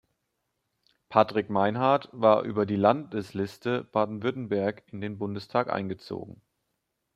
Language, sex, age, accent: German, male, 19-29, Deutschland Deutsch